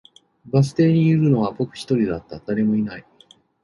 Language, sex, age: Japanese, male, 40-49